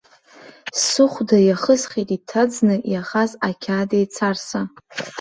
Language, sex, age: Abkhazian, female, under 19